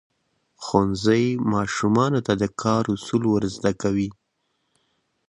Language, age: Pashto, 19-29